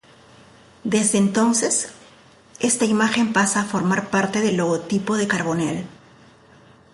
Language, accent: Spanish, Andino-Pacífico: Colombia, Perú, Ecuador, oeste de Bolivia y Venezuela andina